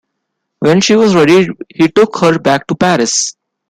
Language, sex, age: English, male, 19-29